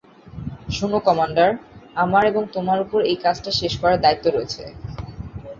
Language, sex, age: Bengali, female, 19-29